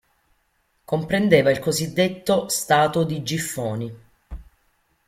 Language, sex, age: Italian, female, 40-49